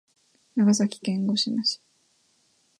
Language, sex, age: Japanese, female, 19-29